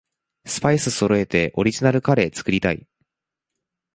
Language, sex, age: Japanese, male, 19-29